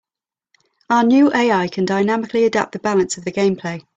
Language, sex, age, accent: English, female, 30-39, England English